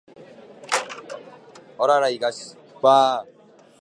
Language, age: Japanese, 19-29